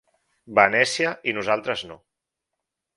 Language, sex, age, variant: Catalan, male, 30-39, Central